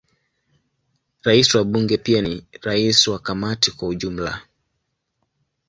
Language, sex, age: Swahili, male, 19-29